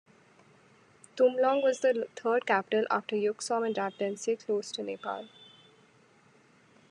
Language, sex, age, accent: English, female, 19-29, India and South Asia (India, Pakistan, Sri Lanka)